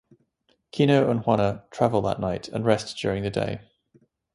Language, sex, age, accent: English, male, 19-29, England English